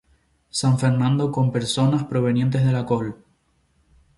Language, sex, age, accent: Spanish, male, 19-29, España: Islas Canarias